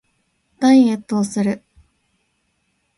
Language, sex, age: Japanese, female, under 19